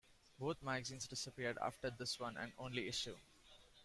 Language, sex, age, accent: English, male, 19-29, India and South Asia (India, Pakistan, Sri Lanka)